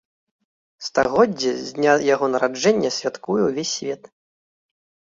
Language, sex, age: Belarusian, male, 30-39